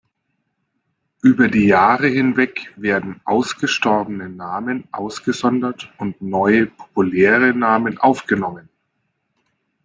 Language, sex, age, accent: German, male, 40-49, Deutschland Deutsch